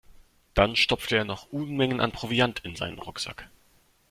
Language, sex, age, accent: German, male, 19-29, Deutschland Deutsch